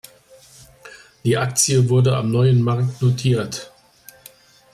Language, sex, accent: German, male, Deutschland Deutsch